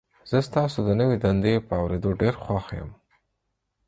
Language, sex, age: Pashto, male, 40-49